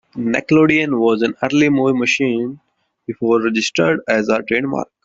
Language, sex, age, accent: English, male, 19-29, India and South Asia (India, Pakistan, Sri Lanka)